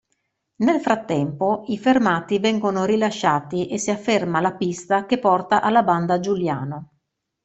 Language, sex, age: Italian, female, 40-49